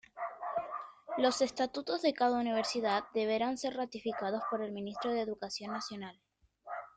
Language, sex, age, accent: Spanish, female, under 19, Chileno: Chile, Cuyo